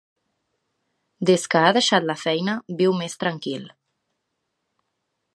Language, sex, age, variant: Catalan, female, 19-29, Central